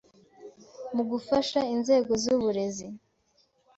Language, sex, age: Kinyarwanda, female, 19-29